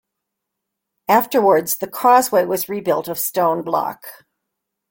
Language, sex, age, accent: English, female, 70-79, United States English